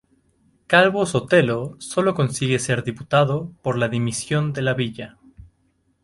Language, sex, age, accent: Spanish, male, 19-29, México